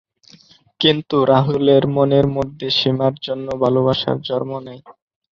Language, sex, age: Bengali, male, 19-29